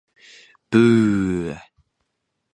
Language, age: Japanese, 19-29